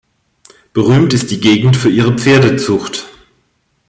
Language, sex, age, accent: German, female, 50-59, Deutschland Deutsch